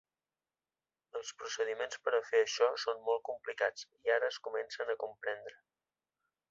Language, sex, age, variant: Catalan, male, 19-29, Central